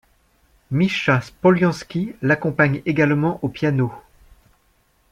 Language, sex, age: French, male, 50-59